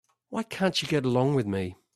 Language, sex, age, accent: English, male, 50-59, Australian English